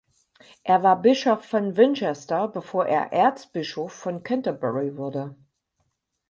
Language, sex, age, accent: German, female, 50-59, Deutschland Deutsch